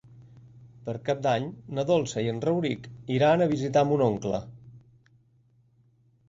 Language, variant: Catalan, Central